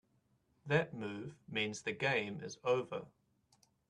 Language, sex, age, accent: English, male, 19-29, New Zealand English